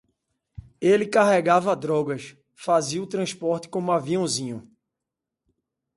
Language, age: Portuguese, 40-49